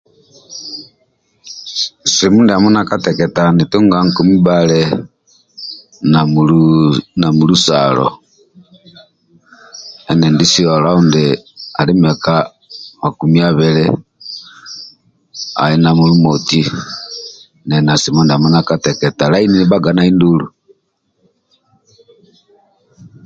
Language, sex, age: Amba (Uganda), male, 50-59